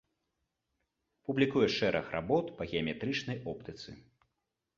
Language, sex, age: Belarusian, male, 30-39